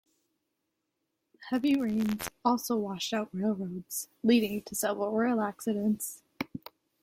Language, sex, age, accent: English, female, under 19, United States English